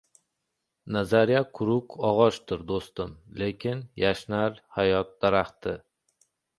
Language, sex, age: Uzbek, male, 19-29